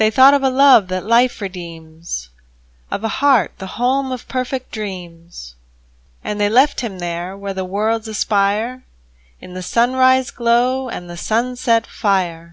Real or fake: real